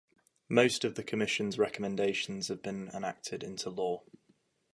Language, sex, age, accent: English, male, 19-29, England English